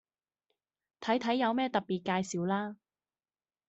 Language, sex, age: Cantonese, female, 19-29